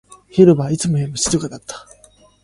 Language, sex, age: Japanese, male, 19-29